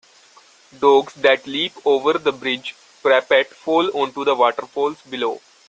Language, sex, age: English, male, under 19